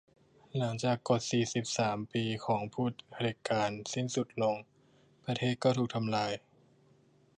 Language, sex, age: Thai, male, under 19